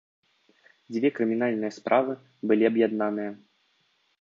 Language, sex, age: Belarusian, male, 19-29